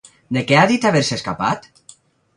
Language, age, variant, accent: Catalan, under 19, Valencià septentrional, valencià